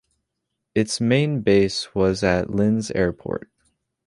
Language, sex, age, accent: English, male, under 19, United States English